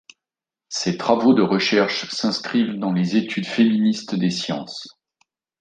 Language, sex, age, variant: French, male, 40-49, Français de métropole